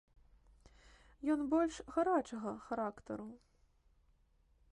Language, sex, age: Belarusian, female, 19-29